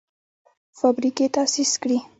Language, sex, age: Pashto, female, 19-29